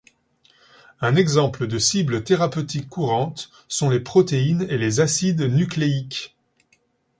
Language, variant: French, Français de métropole